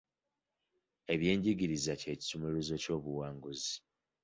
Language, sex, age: Ganda, male, 19-29